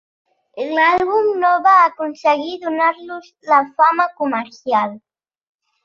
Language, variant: Catalan, Central